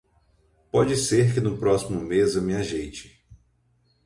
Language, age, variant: Portuguese, 30-39, Portuguese (Brasil)